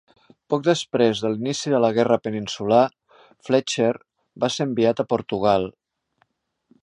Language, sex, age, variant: Catalan, male, 60-69, Central